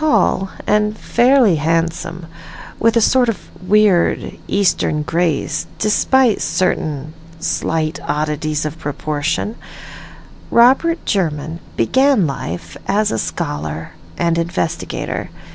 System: none